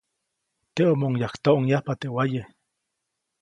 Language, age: Copainalá Zoque, 40-49